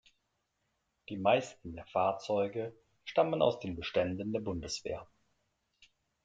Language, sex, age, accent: German, male, 40-49, Deutschland Deutsch